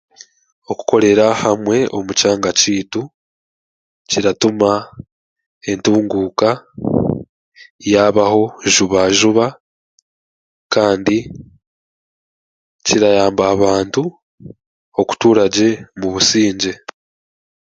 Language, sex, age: Chiga, male, 19-29